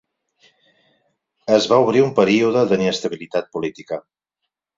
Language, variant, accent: Catalan, Central, Barceloní